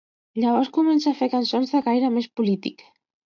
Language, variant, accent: Catalan, Central, central